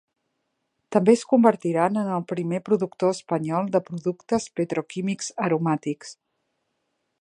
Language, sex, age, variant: Catalan, female, 40-49, Central